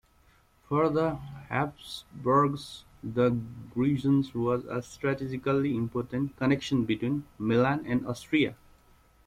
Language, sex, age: English, male, 30-39